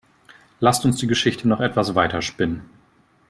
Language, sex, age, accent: German, male, 30-39, Deutschland Deutsch